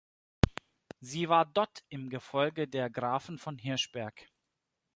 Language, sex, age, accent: German, male, 30-39, Deutschland Deutsch